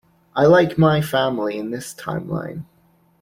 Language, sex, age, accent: English, male, 19-29, England English